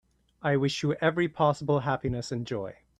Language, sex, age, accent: English, male, 30-39, Canadian English